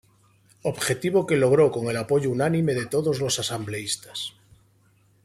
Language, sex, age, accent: Spanish, male, 40-49, España: Norte peninsular (Asturias, Castilla y León, Cantabria, País Vasco, Navarra, Aragón, La Rioja, Guadalajara, Cuenca)